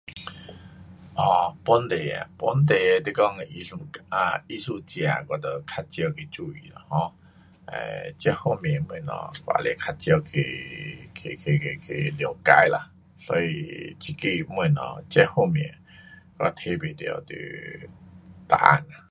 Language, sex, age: Pu-Xian Chinese, male, 50-59